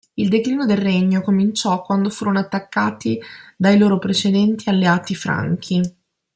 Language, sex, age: Italian, female, 30-39